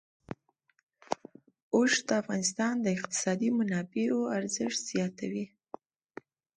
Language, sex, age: Pashto, female, 19-29